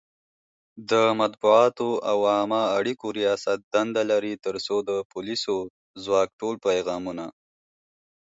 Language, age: Pashto, 19-29